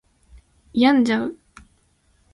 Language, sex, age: Japanese, female, 19-29